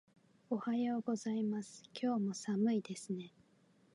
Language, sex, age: Japanese, female, 19-29